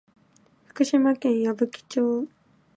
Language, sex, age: Japanese, female, under 19